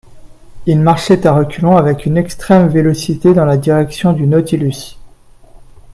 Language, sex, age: French, male, 40-49